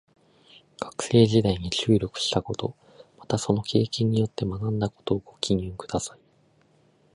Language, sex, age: Japanese, male, 19-29